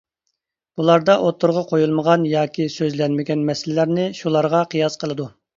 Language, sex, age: Uyghur, male, 30-39